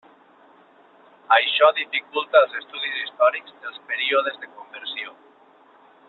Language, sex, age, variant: Catalan, male, 40-49, Nord-Occidental